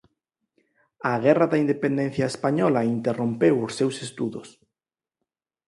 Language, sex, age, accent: Galician, male, 40-49, Normativo (estándar)